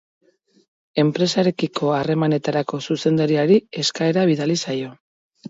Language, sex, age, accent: Basque, female, 40-49, Mendebalekoa (Araba, Bizkaia, Gipuzkoako mendebaleko herri batzuk)